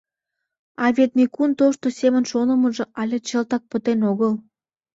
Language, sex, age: Mari, female, under 19